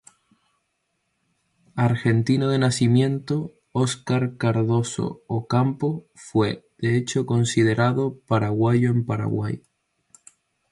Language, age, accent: Spanish, 19-29, España: Islas Canarias